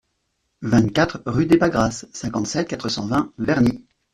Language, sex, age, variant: French, male, 40-49, Français de métropole